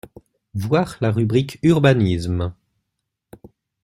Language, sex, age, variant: French, male, 19-29, Français de métropole